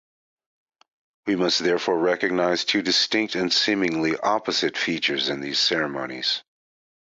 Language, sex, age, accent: English, male, 40-49, United States English